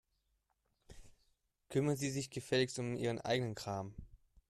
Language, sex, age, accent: German, male, 19-29, Deutschland Deutsch